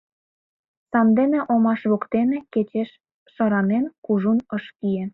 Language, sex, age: Mari, female, 19-29